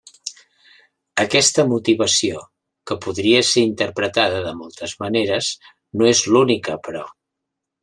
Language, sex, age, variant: Catalan, male, 60-69, Central